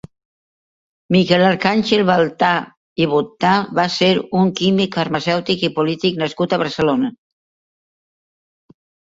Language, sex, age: Catalan, female, 50-59